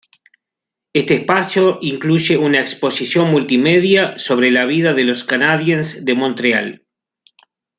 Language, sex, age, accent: Spanish, male, 50-59, Rioplatense: Argentina, Uruguay, este de Bolivia, Paraguay